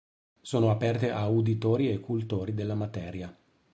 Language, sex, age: Italian, male, 40-49